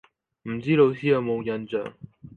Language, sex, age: Cantonese, male, under 19